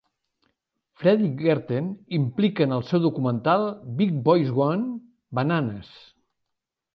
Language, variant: Catalan, Central